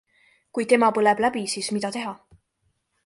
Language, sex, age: Estonian, female, 19-29